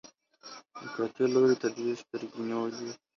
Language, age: Pashto, under 19